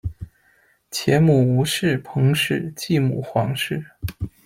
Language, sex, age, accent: Chinese, male, 30-39, 出生地：北京市